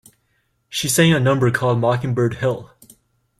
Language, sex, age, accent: English, male, 19-29, United States English